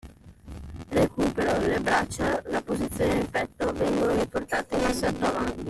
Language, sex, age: Italian, male, under 19